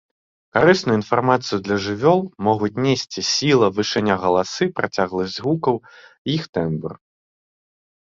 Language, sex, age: Belarusian, male, under 19